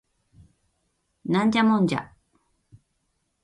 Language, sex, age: Japanese, female, 50-59